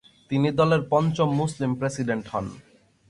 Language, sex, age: Bengali, male, 19-29